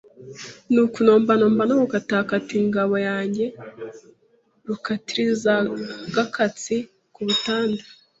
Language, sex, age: Kinyarwanda, female, 19-29